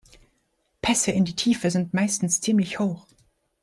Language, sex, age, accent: German, female, under 19, Deutschland Deutsch